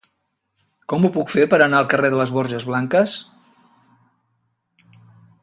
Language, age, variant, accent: Catalan, 60-69, Central, central